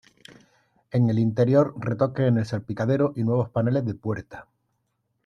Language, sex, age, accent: Spanish, male, 50-59, España: Sur peninsular (Andalucia, Extremadura, Murcia)